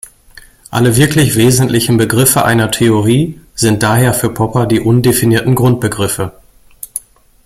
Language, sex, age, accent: German, male, 40-49, Deutschland Deutsch